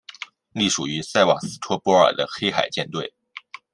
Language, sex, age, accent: Chinese, male, 19-29, 出生地：江苏省